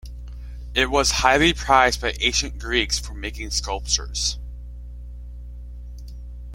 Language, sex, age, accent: English, male, under 19, United States English